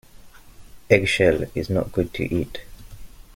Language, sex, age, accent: English, male, 19-29, England English